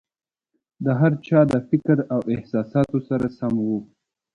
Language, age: Pashto, 30-39